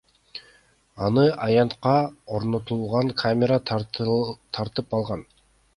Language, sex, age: Kyrgyz, male, 19-29